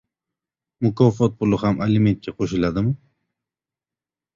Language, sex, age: Uzbek, male, 30-39